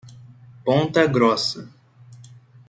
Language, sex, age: Portuguese, male, 30-39